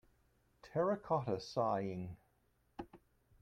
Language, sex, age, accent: English, male, 70-79, United States English